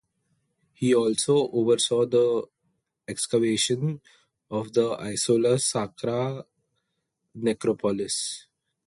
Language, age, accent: English, 19-29, India and South Asia (India, Pakistan, Sri Lanka)